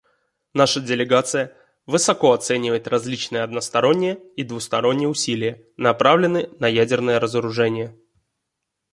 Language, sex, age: Russian, male, 19-29